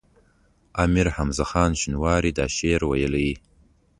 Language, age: Pashto, 19-29